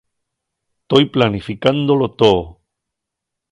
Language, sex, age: Asturian, male, 40-49